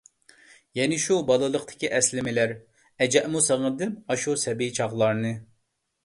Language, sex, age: Uyghur, male, 30-39